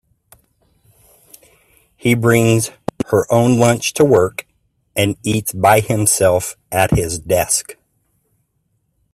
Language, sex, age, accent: English, male, 50-59, United States English